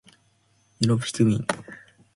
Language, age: Japanese, 19-29